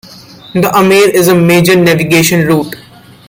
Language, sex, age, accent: English, male, 19-29, India and South Asia (India, Pakistan, Sri Lanka)